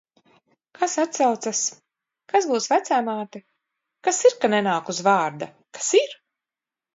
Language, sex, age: Latvian, female, 50-59